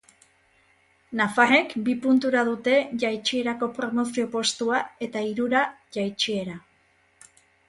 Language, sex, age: Basque, female, 40-49